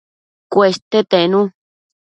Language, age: Matsés, 30-39